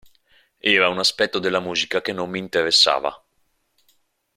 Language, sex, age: Italian, male, 30-39